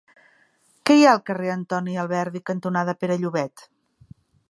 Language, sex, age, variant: Catalan, female, 50-59, Central